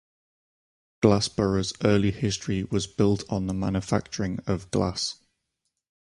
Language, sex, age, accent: English, male, 30-39, England English